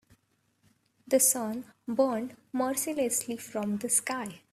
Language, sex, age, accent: English, female, 19-29, India and South Asia (India, Pakistan, Sri Lanka)